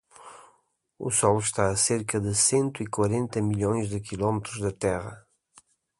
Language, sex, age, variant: Portuguese, male, 50-59, Portuguese (Portugal)